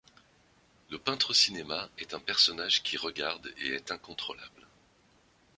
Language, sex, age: French, male, 50-59